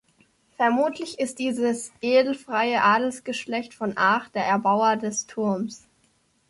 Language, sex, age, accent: German, male, 40-49, Deutschland Deutsch